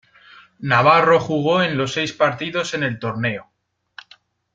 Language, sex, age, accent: Spanish, male, 19-29, España: Centro-Sur peninsular (Madrid, Toledo, Castilla-La Mancha)